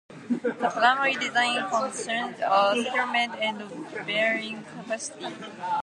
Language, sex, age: English, female, 19-29